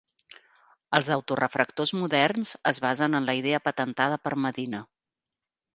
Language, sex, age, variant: Catalan, female, 40-49, Central